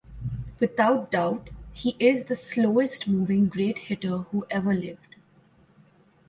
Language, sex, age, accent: English, female, 19-29, India and South Asia (India, Pakistan, Sri Lanka)